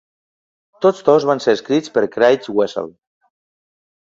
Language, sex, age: Catalan, male, 50-59